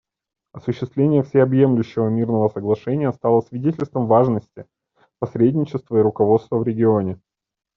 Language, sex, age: Russian, male, 30-39